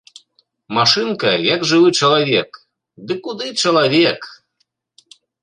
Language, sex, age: Belarusian, male, 40-49